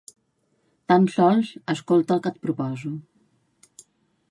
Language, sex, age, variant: Catalan, female, 19-29, Central